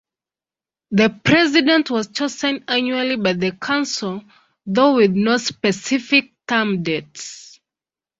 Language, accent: English, England English